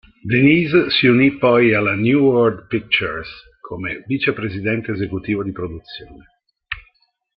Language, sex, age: Italian, male, 60-69